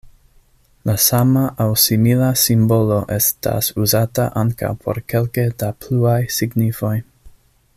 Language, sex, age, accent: Esperanto, male, 30-39, Internacia